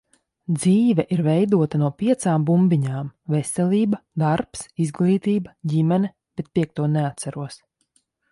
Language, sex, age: Latvian, female, 30-39